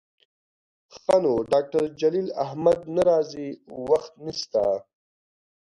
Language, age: Pashto, 19-29